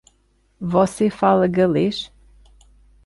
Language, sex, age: Portuguese, female, 30-39